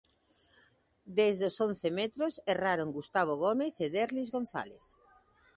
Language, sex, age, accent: Galician, female, 30-39, Normativo (estándar)